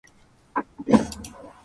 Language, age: Japanese, 30-39